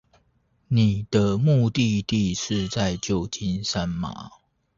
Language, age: Chinese, 30-39